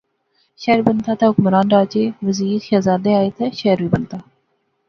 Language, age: Pahari-Potwari, 19-29